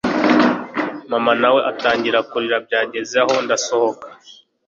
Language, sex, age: Kinyarwanda, male, 19-29